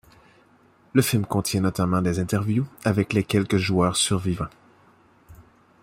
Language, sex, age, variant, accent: French, male, 30-39, Français d'Amérique du Nord, Français du Canada